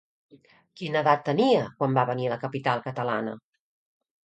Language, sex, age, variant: Catalan, female, 50-59, Central